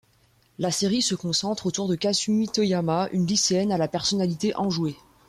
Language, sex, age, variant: French, female, 19-29, Français de métropole